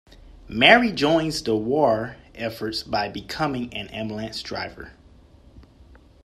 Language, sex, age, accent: English, male, 19-29, United States English